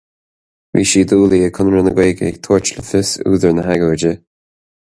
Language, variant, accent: Irish, Gaeilge Chonnacht, Cainteoir líofa, ní ó dhúchas